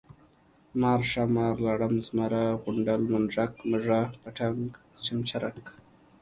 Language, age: Pashto, 19-29